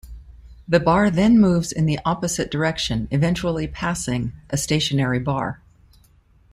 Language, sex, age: English, female, 50-59